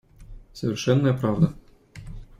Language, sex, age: Russian, male, 30-39